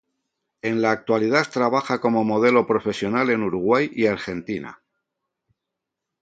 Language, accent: Spanish, España: Norte peninsular (Asturias, Castilla y León, Cantabria, País Vasco, Navarra, Aragón, La Rioja, Guadalajara, Cuenca)